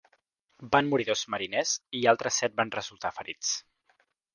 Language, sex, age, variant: Catalan, male, under 19, Central